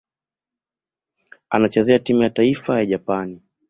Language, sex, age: Swahili, male, 19-29